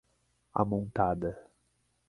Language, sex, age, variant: Portuguese, male, 30-39, Portuguese (Brasil)